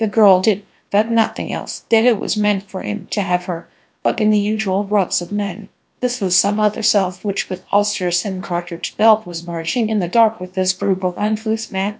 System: TTS, GlowTTS